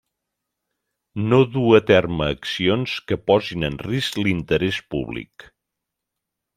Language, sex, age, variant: Catalan, male, 60-69, Central